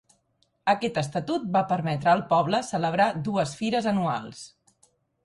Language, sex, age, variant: Catalan, female, 40-49, Central